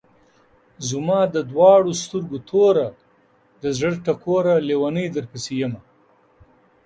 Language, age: Pashto, 50-59